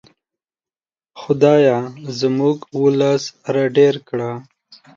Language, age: Pashto, 19-29